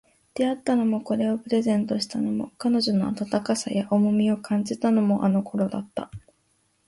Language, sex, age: Japanese, female, 19-29